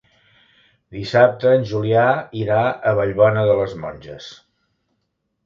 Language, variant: Catalan, Central